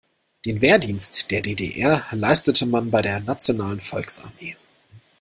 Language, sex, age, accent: German, male, 19-29, Deutschland Deutsch